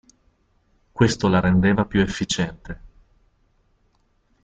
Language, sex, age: Italian, male, 40-49